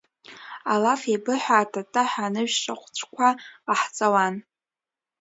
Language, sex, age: Abkhazian, female, under 19